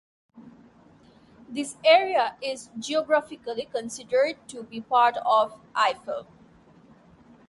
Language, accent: English, India and South Asia (India, Pakistan, Sri Lanka)